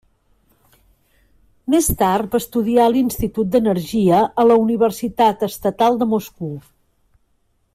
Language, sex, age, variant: Catalan, female, 50-59, Central